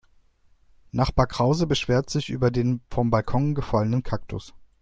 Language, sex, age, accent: German, male, 30-39, Deutschland Deutsch